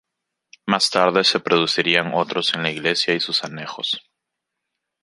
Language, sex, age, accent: Spanish, male, 19-29, Andino-Pacífico: Colombia, Perú, Ecuador, oeste de Bolivia y Venezuela andina